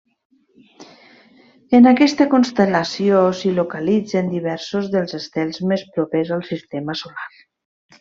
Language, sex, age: Catalan, female, 40-49